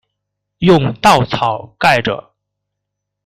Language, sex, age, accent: Chinese, male, 19-29, 出生地：河北省